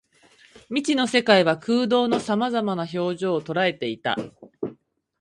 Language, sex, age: Japanese, male, under 19